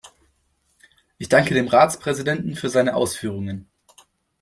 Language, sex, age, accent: German, male, 19-29, Deutschland Deutsch